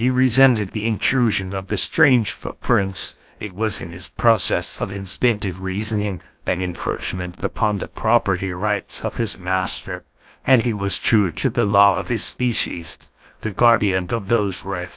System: TTS, GlowTTS